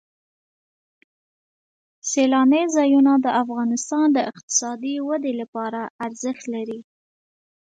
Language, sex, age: Pashto, female, 19-29